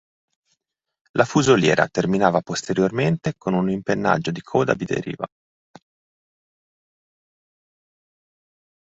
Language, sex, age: Italian, male, 40-49